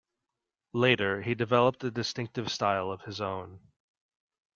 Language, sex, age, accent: English, male, 30-39, United States English